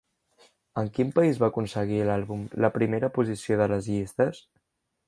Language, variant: Catalan, Central